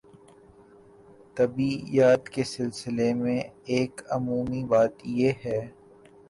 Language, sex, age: Urdu, male, 19-29